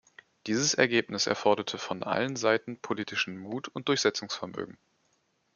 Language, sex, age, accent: German, male, 19-29, Deutschland Deutsch